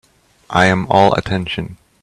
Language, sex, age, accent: English, male, 19-29, England English